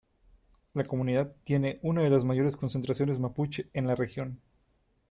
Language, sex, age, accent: Spanish, male, 19-29, México